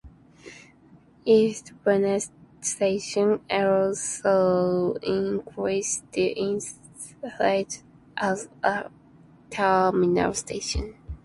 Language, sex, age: English, female, under 19